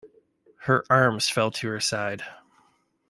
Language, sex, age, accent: English, male, 30-39, Canadian English